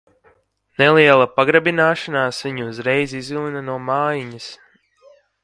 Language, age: Latvian, under 19